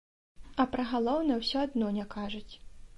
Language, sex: Belarusian, female